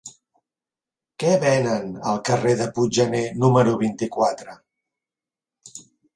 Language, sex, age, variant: Catalan, male, 50-59, Central